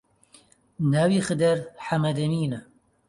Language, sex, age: Central Kurdish, male, 30-39